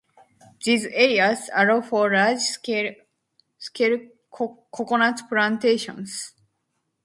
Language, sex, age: English, female, under 19